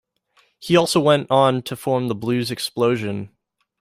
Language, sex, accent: English, male, United States English